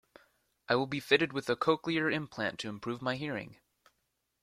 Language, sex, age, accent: English, male, under 19, United States English